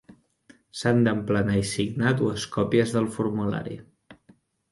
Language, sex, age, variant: Catalan, male, 19-29, Central